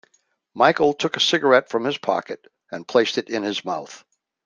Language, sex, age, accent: English, male, 70-79, United States English